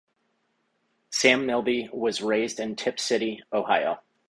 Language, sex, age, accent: English, male, 30-39, United States English